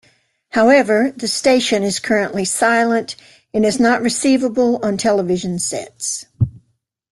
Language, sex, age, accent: English, female, 60-69, United States English